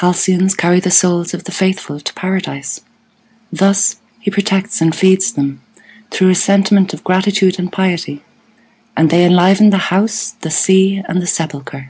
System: none